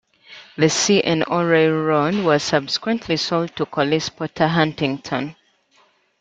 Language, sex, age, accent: English, female, 19-29, England English